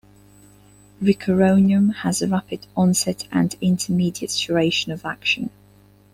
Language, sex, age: English, female, 30-39